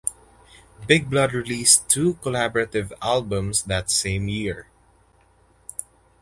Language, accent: English, Filipino